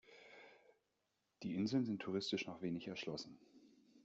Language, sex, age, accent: German, male, 30-39, Deutschland Deutsch